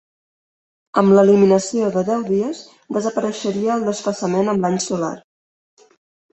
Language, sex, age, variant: Catalan, female, 30-39, Central